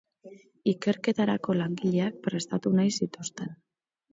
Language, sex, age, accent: Basque, female, 19-29, Mendebalekoa (Araba, Bizkaia, Gipuzkoako mendebaleko herri batzuk)